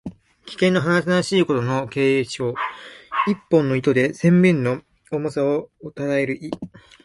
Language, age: Japanese, under 19